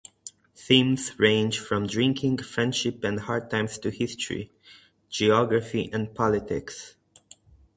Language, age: English, 19-29